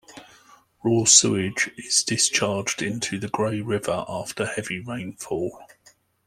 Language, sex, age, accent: English, male, 50-59, England English